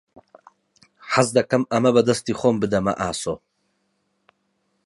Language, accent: Central Kurdish, سۆرانی